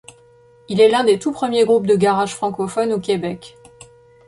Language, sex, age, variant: French, female, 30-39, Français de métropole